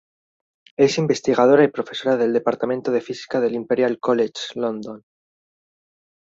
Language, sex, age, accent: Spanish, male, 19-29, España: Centro-Sur peninsular (Madrid, Toledo, Castilla-La Mancha)